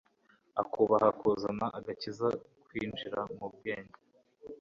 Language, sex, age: Kinyarwanda, male, 19-29